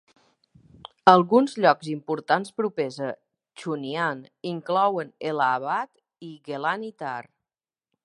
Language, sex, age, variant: Catalan, female, 30-39, Balear